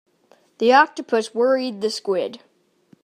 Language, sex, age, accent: English, male, under 19, Canadian English